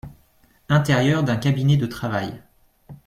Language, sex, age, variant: French, male, 30-39, Français de métropole